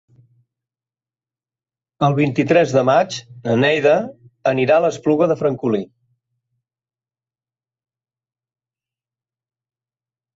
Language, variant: Catalan, Central